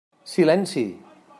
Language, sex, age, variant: Catalan, male, 50-59, Central